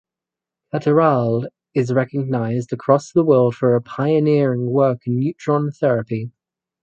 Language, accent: English, Australian English